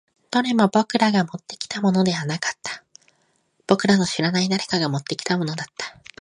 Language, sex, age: Japanese, male, 19-29